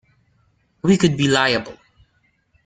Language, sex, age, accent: English, male, 19-29, Filipino